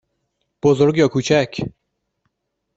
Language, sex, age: Persian, male, 19-29